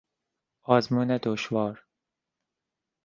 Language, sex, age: Persian, male, 30-39